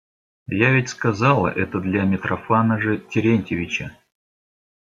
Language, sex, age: Russian, male, 30-39